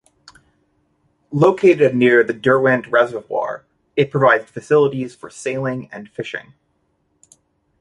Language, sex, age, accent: English, male, 30-39, United States English